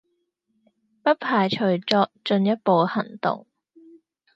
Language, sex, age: Cantonese, female, 19-29